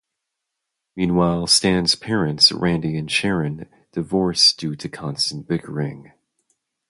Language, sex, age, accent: English, male, 19-29, United States English